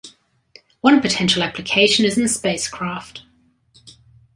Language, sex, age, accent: English, female, 50-59, Australian English